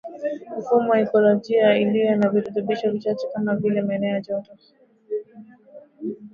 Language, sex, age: Swahili, female, 19-29